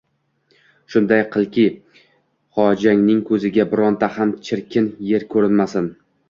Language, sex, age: Uzbek, male, under 19